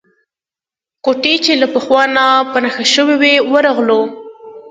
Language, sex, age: Pashto, female, under 19